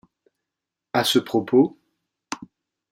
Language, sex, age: French, male, 40-49